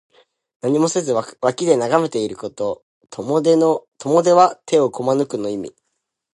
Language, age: Japanese, under 19